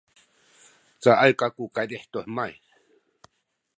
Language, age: Sakizaya, 60-69